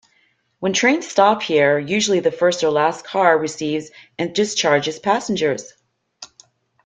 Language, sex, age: English, female, 50-59